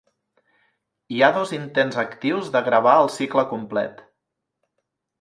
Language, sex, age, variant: Catalan, male, 40-49, Central